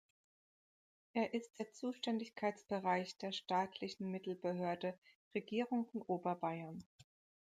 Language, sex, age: German, female, 30-39